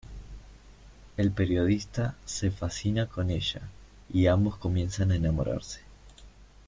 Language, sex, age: Spanish, male, 19-29